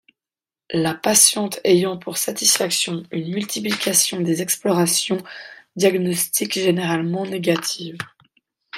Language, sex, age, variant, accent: French, female, 19-29, Français d'Europe, Français de Suisse